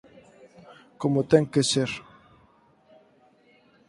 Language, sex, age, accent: Galician, male, 19-29, Atlántico (seseo e gheada)